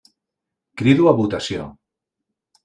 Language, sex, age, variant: Catalan, male, 40-49, Central